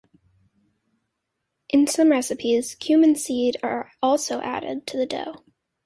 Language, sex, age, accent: English, female, under 19, United States English